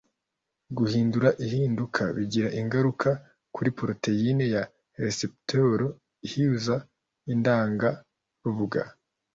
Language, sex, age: Kinyarwanda, male, 19-29